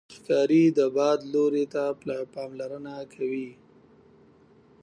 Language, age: Pashto, 30-39